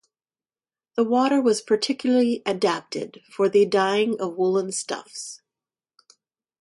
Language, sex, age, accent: English, female, 50-59, United States English